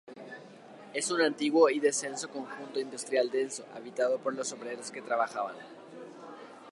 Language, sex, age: Spanish, male, under 19